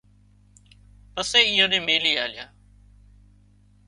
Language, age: Wadiyara Koli, 30-39